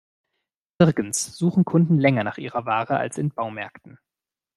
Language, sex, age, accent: German, male, 19-29, Deutschland Deutsch